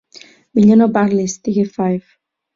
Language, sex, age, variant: Catalan, female, 19-29, Central